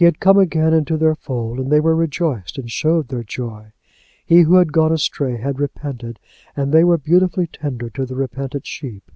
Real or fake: real